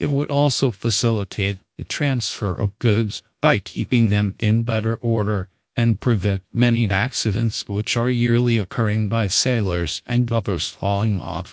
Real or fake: fake